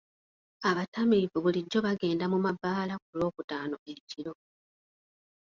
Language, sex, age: Ganda, female, 30-39